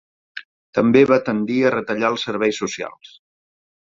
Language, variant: Catalan, Central